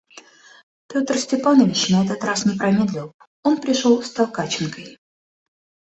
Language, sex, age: Russian, female, 19-29